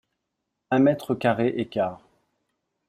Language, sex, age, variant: French, male, 40-49, Français de métropole